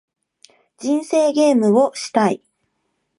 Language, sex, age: Japanese, female, 19-29